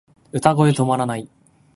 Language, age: Japanese, 19-29